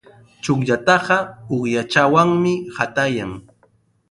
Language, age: Sihuas Ancash Quechua, 19-29